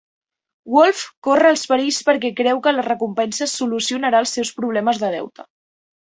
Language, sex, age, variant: Catalan, female, under 19, Central